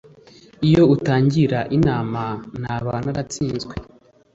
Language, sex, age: Kinyarwanda, male, 19-29